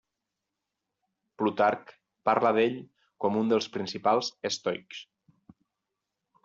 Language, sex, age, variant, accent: Catalan, male, 40-49, Valencià septentrional, valencià